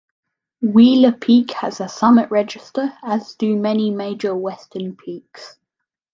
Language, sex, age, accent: English, male, under 19, Australian English